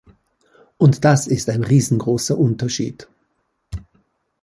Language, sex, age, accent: German, male, 50-59, Österreichisches Deutsch